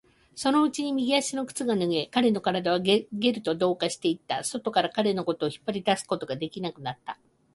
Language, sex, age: Japanese, female, 50-59